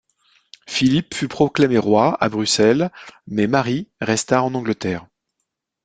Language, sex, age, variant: French, male, 40-49, Français de métropole